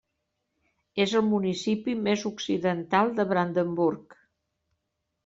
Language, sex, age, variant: Catalan, female, 60-69, Central